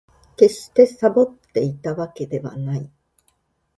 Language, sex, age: Japanese, female, 50-59